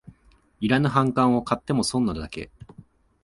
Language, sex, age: Japanese, male, 19-29